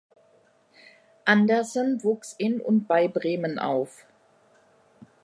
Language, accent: German, Deutschland Deutsch